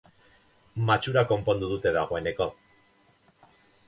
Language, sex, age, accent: Basque, male, 50-59, Mendebalekoa (Araba, Bizkaia, Gipuzkoako mendebaleko herri batzuk)